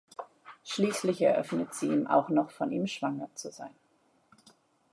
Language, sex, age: German, female, 30-39